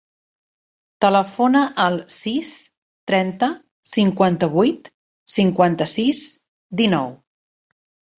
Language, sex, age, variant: Catalan, female, 40-49, Central